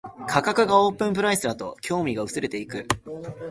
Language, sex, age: Japanese, male, 19-29